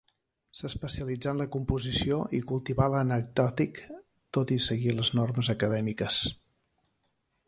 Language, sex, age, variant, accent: Catalan, male, 50-59, Central, central